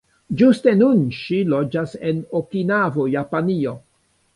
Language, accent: Esperanto, Internacia